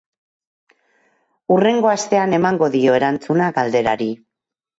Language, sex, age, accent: Basque, female, 50-59, Mendebalekoa (Araba, Bizkaia, Gipuzkoako mendebaleko herri batzuk)